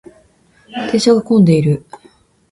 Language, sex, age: Japanese, female, 19-29